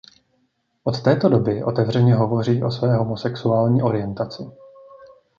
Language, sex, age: Czech, male, 40-49